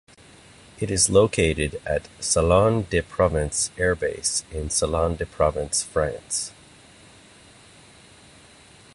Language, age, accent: English, 30-39, United States English